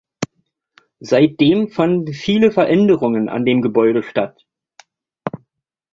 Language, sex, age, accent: German, male, 50-59, Deutschland Deutsch